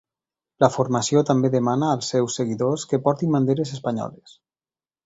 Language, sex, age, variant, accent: Catalan, male, 19-29, Valencià central, valencià